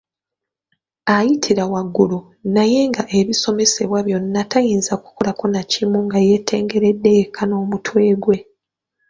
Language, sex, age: Ganda, female, 30-39